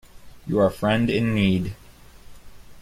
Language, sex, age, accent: English, male, 30-39, United States English